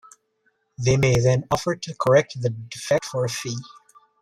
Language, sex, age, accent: English, male, 30-39, West Indies and Bermuda (Bahamas, Bermuda, Jamaica, Trinidad)